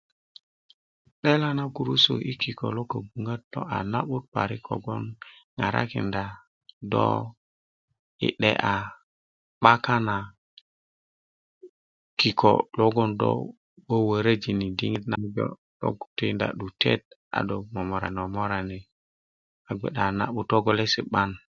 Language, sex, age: Kuku, male, 30-39